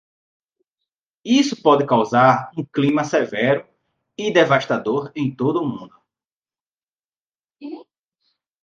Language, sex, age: Portuguese, male, 19-29